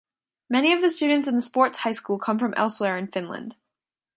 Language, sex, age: English, female, under 19